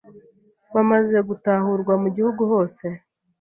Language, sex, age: Kinyarwanda, female, 19-29